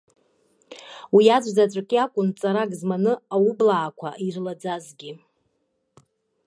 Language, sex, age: Abkhazian, female, 40-49